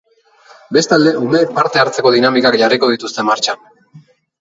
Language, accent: Basque, Erdialdekoa edo Nafarra (Gipuzkoa, Nafarroa)